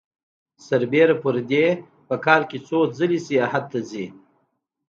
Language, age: Pashto, 30-39